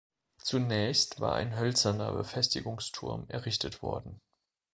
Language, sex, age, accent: German, male, 40-49, Deutschland Deutsch